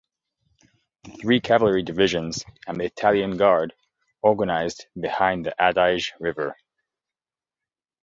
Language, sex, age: English, male, 30-39